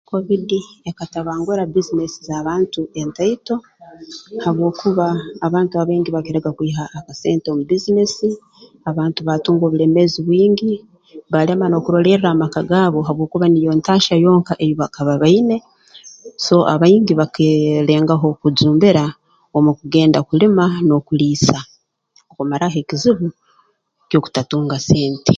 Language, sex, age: Tooro, female, 50-59